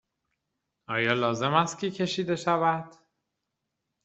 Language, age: Persian, 30-39